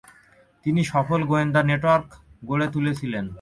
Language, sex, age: Bengali, male, 19-29